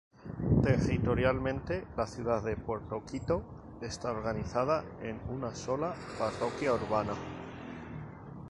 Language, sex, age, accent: Spanish, male, 40-49, España: Norte peninsular (Asturias, Castilla y León, Cantabria, País Vasco, Navarra, Aragón, La Rioja, Guadalajara, Cuenca)